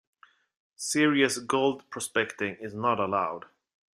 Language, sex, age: English, male, 30-39